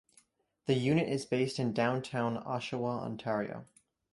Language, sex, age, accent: English, male, under 19, United States English